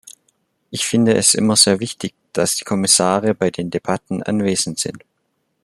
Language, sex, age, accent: German, male, under 19, Deutschland Deutsch